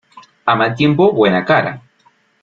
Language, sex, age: Spanish, male, 19-29